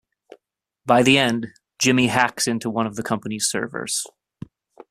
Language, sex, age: English, male, 30-39